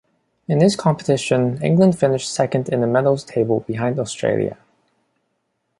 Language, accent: English, Hong Kong English